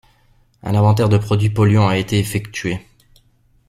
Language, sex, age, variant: French, male, 30-39, Français de métropole